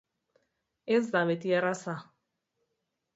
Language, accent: Basque, Erdialdekoa edo Nafarra (Gipuzkoa, Nafarroa)